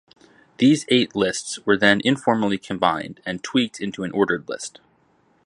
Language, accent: English, United States English